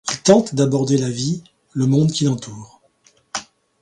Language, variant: French, Français de métropole